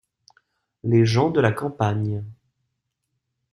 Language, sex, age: French, male, 19-29